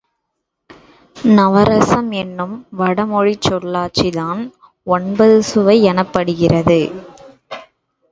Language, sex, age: Tamil, female, 19-29